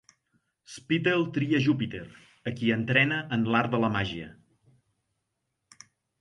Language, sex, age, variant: Catalan, male, 50-59, Central